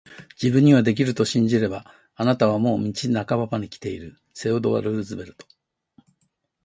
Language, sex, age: Japanese, male, 70-79